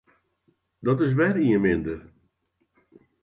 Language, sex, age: Western Frisian, male, 80-89